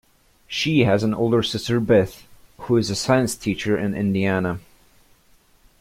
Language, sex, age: English, male, under 19